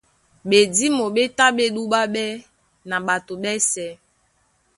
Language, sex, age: Duala, female, 19-29